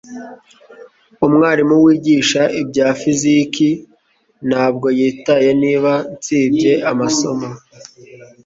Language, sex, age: Kinyarwanda, male, 40-49